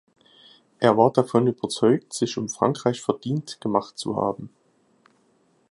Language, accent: German, Deutschland Deutsch